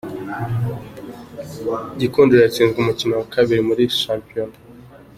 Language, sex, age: Kinyarwanda, male, 19-29